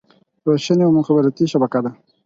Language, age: Pashto, under 19